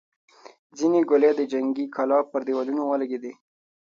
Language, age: Pashto, 19-29